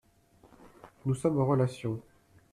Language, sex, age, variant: French, male, 30-39, Français de métropole